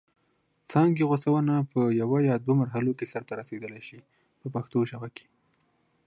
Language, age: Pashto, 19-29